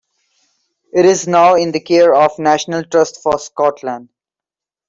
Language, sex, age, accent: English, male, 19-29, India and South Asia (India, Pakistan, Sri Lanka)